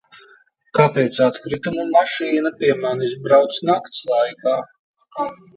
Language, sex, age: Latvian, male, 40-49